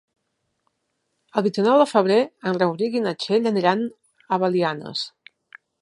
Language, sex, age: Catalan, female, 40-49